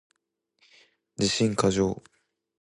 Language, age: Japanese, 19-29